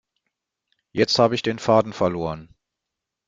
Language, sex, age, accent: German, male, 50-59, Deutschland Deutsch